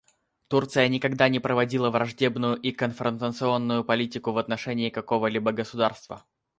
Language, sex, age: Russian, male, 19-29